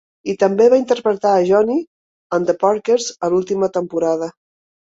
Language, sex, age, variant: Catalan, female, 50-59, Central